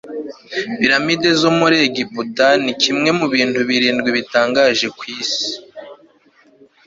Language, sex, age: Kinyarwanda, male, 19-29